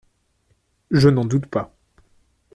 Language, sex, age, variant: French, male, 19-29, Français de métropole